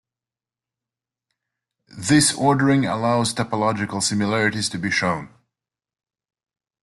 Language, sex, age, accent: English, male, 30-39, United States English